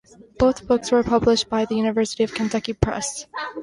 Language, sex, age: English, female, 19-29